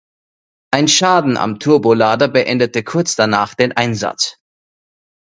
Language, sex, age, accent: German, male, 30-39, Österreichisches Deutsch